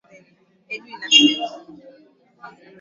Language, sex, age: Swahili, female, 19-29